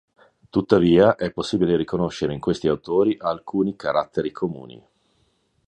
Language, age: Italian, 50-59